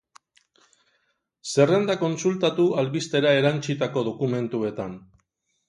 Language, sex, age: Basque, male, 50-59